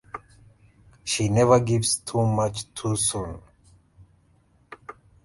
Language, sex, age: English, male, 19-29